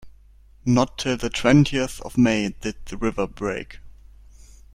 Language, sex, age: English, male, under 19